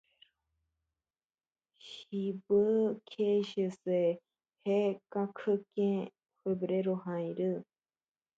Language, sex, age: Spanish, female, 19-29